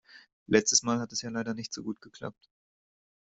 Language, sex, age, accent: German, male, 19-29, Deutschland Deutsch